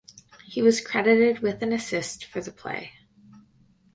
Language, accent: English, Canadian English